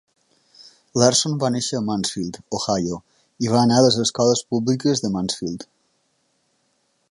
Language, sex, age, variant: Catalan, male, 19-29, Balear